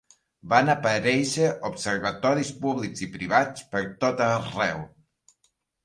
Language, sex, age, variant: Catalan, male, 40-49, Nord-Occidental